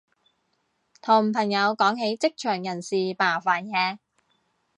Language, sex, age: Cantonese, female, 19-29